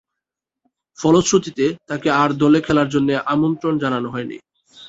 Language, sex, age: Bengali, male, 19-29